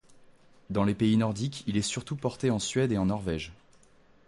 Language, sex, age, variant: French, male, 19-29, Français de métropole